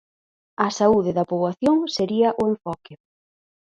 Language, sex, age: Galician, female, 19-29